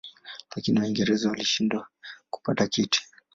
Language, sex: Swahili, male